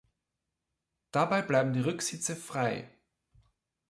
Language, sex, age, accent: German, male, 40-49, Österreichisches Deutsch